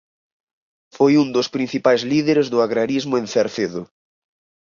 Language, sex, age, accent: Galician, male, 19-29, Normativo (estándar)